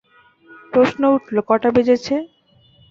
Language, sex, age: Bengali, female, 19-29